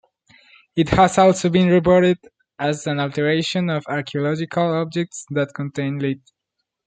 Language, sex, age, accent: English, male, under 19, United States English